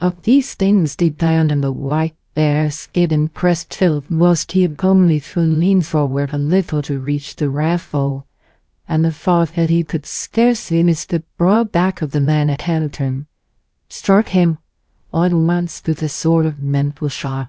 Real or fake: fake